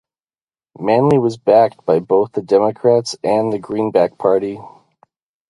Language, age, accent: English, 19-29, United States English; midwest